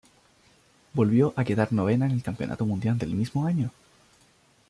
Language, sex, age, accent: Spanish, male, 19-29, Chileno: Chile, Cuyo